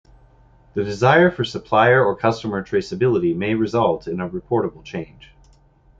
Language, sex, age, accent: English, male, 40-49, Canadian English